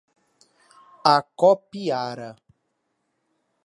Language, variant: Portuguese, Portuguese (Brasil)